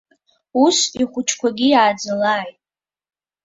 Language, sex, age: Abkhazian, female, under 19